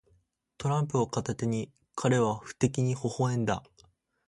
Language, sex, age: Japanese, male, under 19